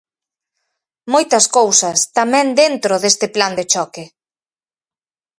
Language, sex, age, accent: Galician, female, 40-49, Atlántico (seseo e gheada)